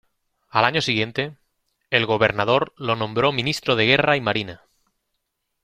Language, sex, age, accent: Spanish, male, 30-39, España: Centro-Sur peninsular (Madrid, Toledo, Castilla-La Mancha)